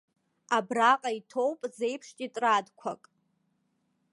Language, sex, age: Abkhazian, female, 19-29